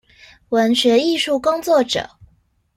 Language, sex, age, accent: Chinese, female, 19-29, 出生地：臺北市